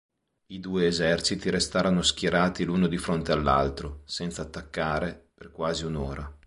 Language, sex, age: Italian, male, 40-49